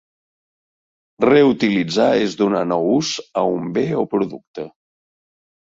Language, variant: Catalan, Central